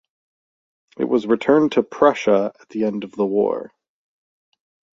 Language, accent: English, Canadian English